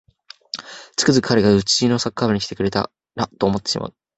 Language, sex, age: Japanese, male, 19-29